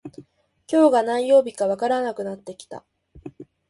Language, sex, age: Japanese, female, under 19